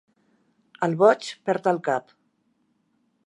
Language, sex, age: Catalan, female, 60-69